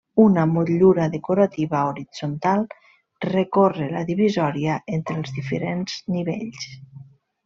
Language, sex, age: Catalan, female, 40-49